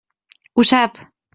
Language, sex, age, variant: Catalan, female, 19-29, Central